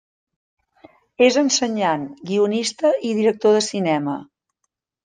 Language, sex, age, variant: Catalan, female, 50-59, Central